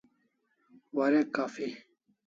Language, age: Kalasha, 40-49